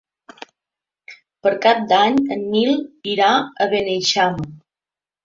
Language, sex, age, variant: Catalan, female, 30-39, Central